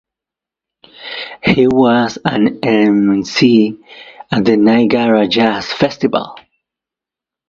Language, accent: English, United States English